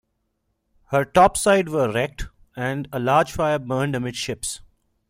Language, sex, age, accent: English, male, 19-29, India and South Asia (India, Pakistan, Sri Lanka)